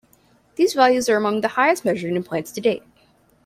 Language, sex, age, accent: English, female, under 19, United States English